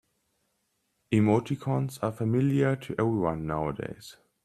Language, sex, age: English, male, 19-29